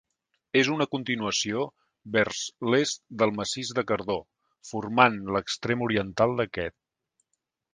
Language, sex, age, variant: Catalan, male, 50-59, Central